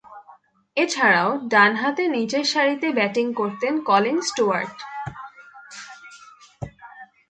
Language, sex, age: Bengali, female, under 19